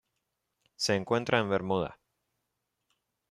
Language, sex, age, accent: Spanish, male, 30-39, Rioplatense: Argentina, Uruguay, este de Bolivia, Paraguay